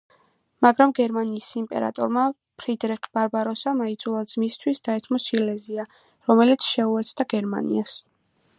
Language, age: Georgian, under 19